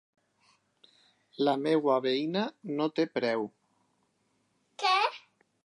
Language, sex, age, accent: Catalan, male, 40-49, valencià